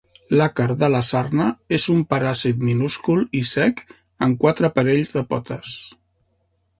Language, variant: Catalan, Central